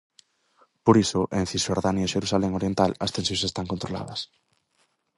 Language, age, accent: Galician, under 19, Central (gheada); Oriental (común en zona oriental)